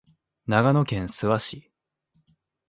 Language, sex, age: Japanese, male, 19-29